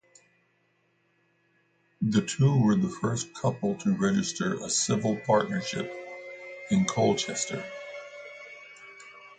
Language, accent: English, United States English